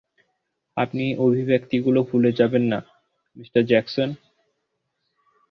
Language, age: Bengali, under 19